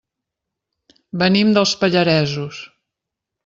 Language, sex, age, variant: Catalan, female, 50-59, Central